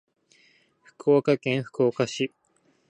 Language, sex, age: Japanese, male, 19-29